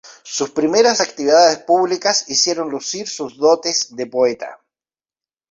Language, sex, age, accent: Spanish, male, 50-59, Chileno: Chile, Cuyo